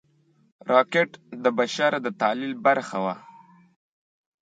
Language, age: Pashto, 19-29